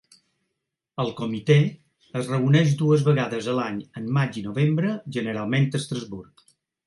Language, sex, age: Catalan, male, 60-69